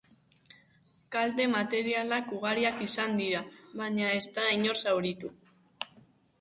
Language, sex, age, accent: Basque, female, 40-49, Mendebalekoa (Araba, Bizkaia, Gipuzkoako mendebaleko herri batzuk)